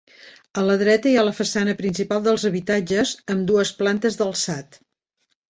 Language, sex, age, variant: Catalan, female, 70-79, Central